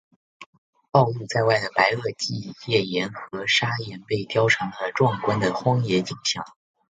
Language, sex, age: Chinese, male, under 19